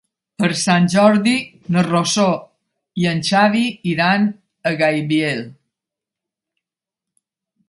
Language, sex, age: Catalan, female, 70-79